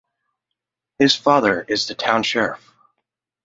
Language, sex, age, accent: English, male, 30-39, United States English